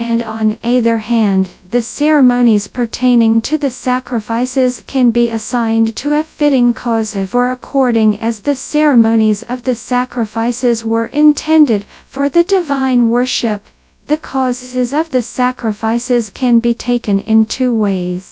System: TTS, FastPitch